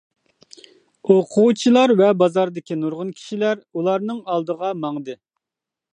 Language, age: Uyghur, 40-49